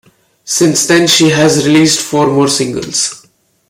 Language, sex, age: English, male, 19-29